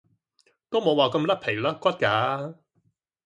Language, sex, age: Cantonese, male, 30-39